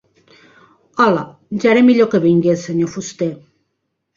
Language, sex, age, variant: Catalan, female, 30-39, Central